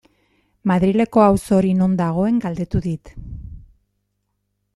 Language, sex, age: Basque, female, 50-59